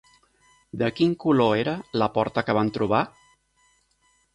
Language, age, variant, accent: Catalan, 50-59, Central, central